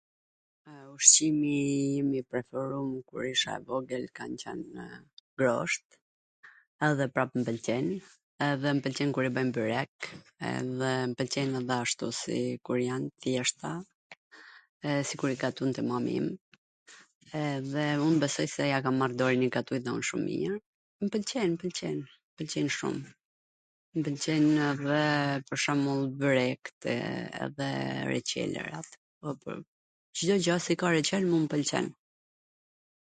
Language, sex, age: Gheg Albanian, female, 40-49